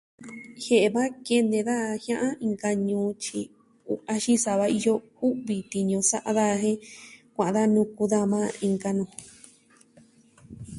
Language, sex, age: Southwestern Tlaxiaco Mixtec, female, 19-29